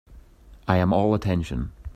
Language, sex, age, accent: English, male, 19-29, Scottish English